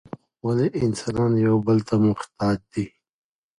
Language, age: Pashto, 30-39